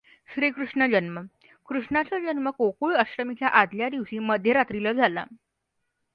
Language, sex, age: Marathi, female, under 19